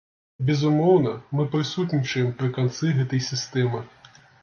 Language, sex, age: Belarusian, male, 30-39